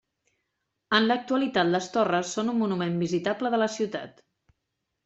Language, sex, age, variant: Catalan, female, 40-49, Central